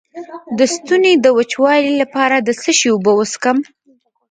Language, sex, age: Pashto, female, under 19